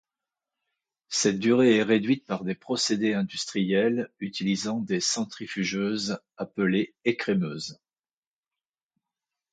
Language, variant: French, Français de métropole